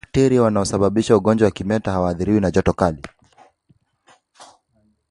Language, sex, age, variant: Swahili, male, 19-29, Kiswahili cha Bara ya Kenya